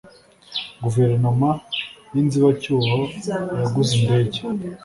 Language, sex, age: Kinyarwanda, male, 19-29